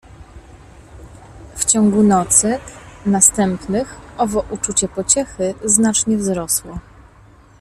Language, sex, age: Polish, female, 30-39